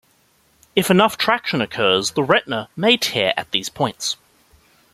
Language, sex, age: English, male, 19-29